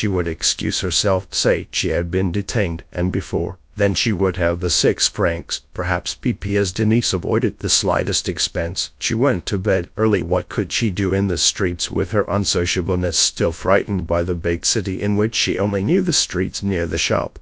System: TTS, GradTTS